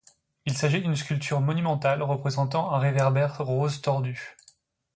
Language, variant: French, Français de métropole